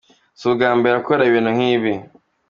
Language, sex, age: Kinyarwanda, male, under 19